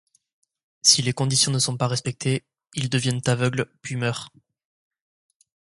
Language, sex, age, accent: French, male, under 19, Français du sud de la France